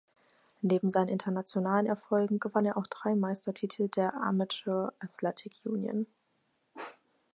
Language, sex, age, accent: German, female, 19-29, Deutschland Deutsch